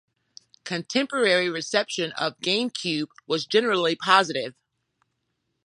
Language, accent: English, United States English